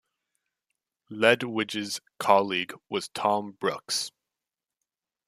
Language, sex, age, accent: English, male, 19-29, Canadian English